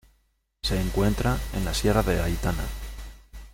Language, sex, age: Spanish, male, 40-49